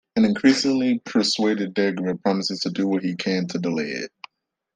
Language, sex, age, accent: English, male, 19-29, United States English